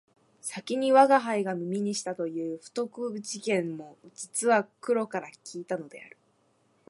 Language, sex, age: Japanese, female, 19-29